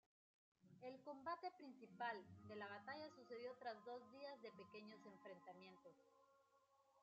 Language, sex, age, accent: Spanish, female, 30-39, América central